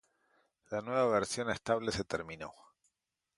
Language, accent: Spanish, Rioplatense: Argentina, Uruguay, este de Bolivia, Paraguay